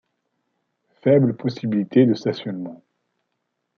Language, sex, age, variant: French, male, 40-49, Français de métropole